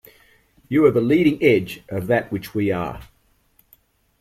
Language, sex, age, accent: English, male, 60-69, Australian English